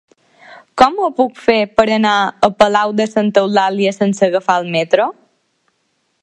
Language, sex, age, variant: Catalan, female, under 19, Balear